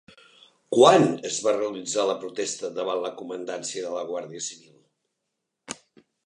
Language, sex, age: Catalan, male, 60-69